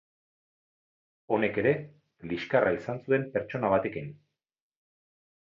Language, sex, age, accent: Basque, male, 40-49, Erdialdekoa edo Nafarra (Gipuzkoa, Nafarroa)